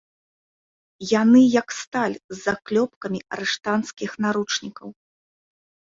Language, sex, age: Belarusian, female, 30-39